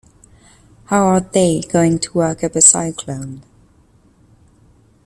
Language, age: English, 19-29